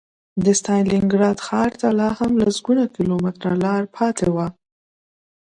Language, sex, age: Pashto, female, 19-29